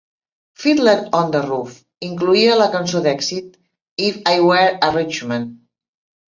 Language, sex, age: Catalan, female, 60-69